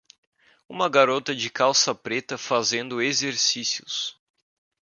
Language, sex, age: Portuguese, male, under 19